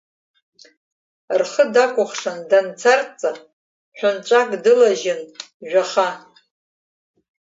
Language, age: Abkhazian, under 19